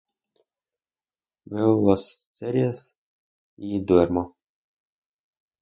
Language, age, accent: Spanish, under 19, España: Norte peninsular (Asturias, Castilla y León, Cantabria, País Vasco, Navarra, Aragón, La Rioja, Guadalajara, Cuenca)